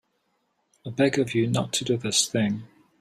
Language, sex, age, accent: English, male, 40-49, England English